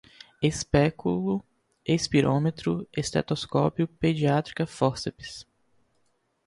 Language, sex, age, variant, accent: Portuguese, male, 19-29, Portuguese (Brasil), Nordestino